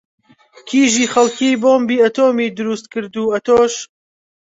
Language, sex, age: Central Kurdish, male, 19-29